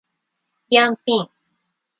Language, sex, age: Japanese, female, 40-49